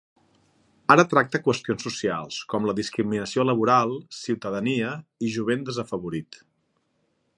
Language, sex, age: Catalan, male, 40-49